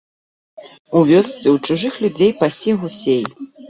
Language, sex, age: Belarusian, female, 40-49